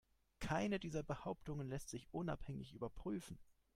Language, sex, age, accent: German, male, 30-39, Deutschland Deutsch